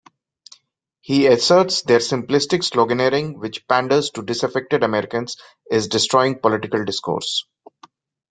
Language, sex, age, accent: English, male, 30-39, India and South Asia (India, Pakistan, Sri Lanka)